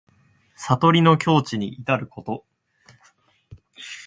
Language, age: Japanese, 19-29